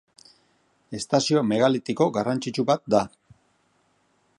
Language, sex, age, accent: Basque, male, 40-49, Mendebalekoa (Araba, Bizkaia, Gipuzkoako mendebaleko herri batzuk)